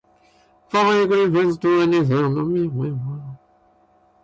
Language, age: English, 19-29